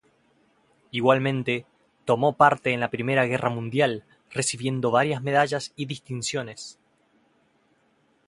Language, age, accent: Spanish, 30-39, Rioplatense: Argentina, Uruguay, este de Bolivia, Paraguay